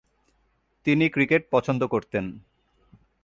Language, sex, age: Bengali, male, 30-39